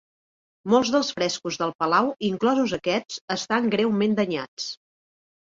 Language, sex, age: Catalan, female, 40-49